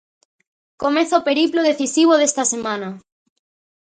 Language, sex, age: Galician, female, under 19